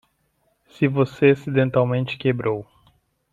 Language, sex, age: Portuguese, male, 30-39